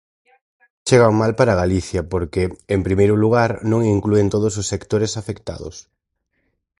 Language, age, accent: Galician, 30-39, Oriental (común en zona oriental)